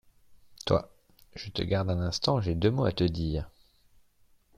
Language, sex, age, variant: French, male, 30-39, Français de métropole